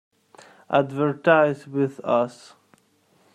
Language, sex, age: English, male, 19-29